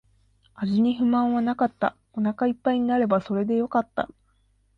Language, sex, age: Japanese, female, under 19